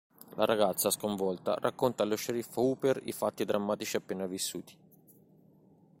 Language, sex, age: Italian, male, 40-49